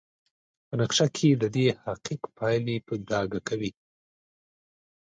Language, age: Pashto, 30-39